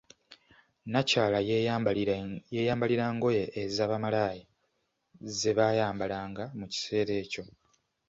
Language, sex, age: Ganda, male, 19-29